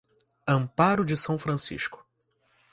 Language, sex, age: Portuguese, male, 19-29